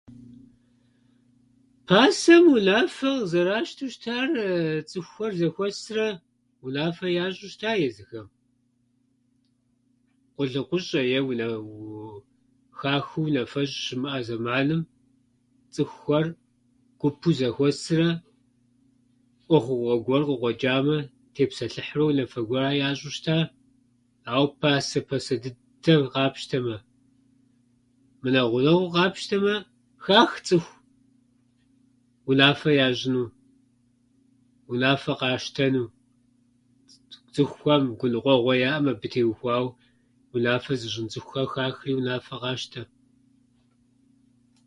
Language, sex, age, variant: Kabardian, male, 50-59, Адыгэбзэ (Къэбэрдей, Кирил, псоми зэдай)